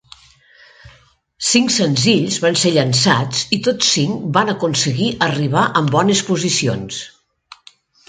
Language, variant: Catalan, Nord-Occidental